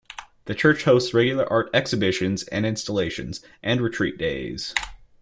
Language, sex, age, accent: English, male, 19-29, United States English